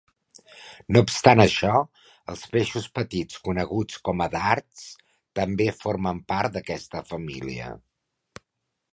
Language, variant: Catalan, Central